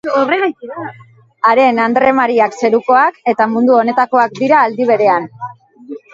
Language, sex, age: Basque, female, 50-59